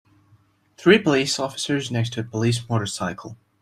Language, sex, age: English, male, 19-29